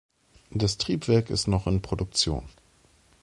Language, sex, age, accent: German, male, 30-39, Deutschland Deutsch